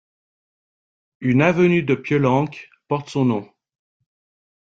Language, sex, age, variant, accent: French, male, 40-49, Français d'Europe, Français de Suisse